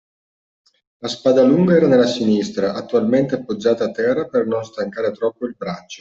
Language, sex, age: Italian, male, 50-59